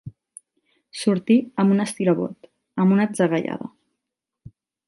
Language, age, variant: Catalan, 19-29, Central